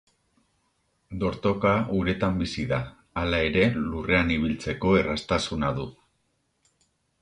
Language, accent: Basque, Erdialdekoa edo Nafarra (Gipuzkoa, Nafarroa)